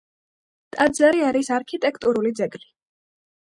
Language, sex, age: Georgian, female, under 19